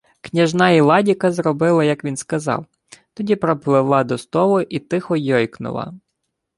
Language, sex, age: Ukrainian, male, 19-29